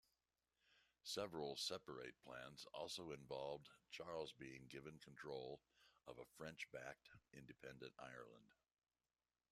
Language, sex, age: English, male, 60-69